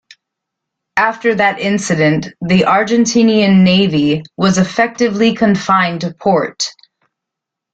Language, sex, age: English, female, 30-39